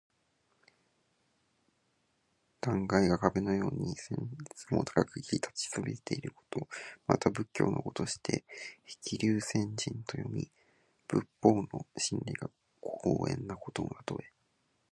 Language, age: Japanese, 19-29